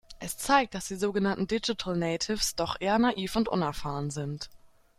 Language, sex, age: German, female, 19-29